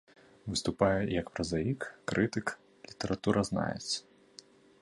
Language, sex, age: Belarusian, male, 19-29